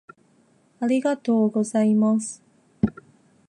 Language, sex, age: Japanese, female, 19-29